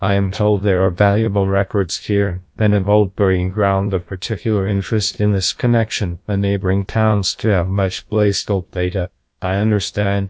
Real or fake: fake